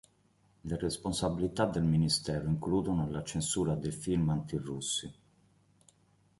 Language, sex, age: Italian, male, 30-39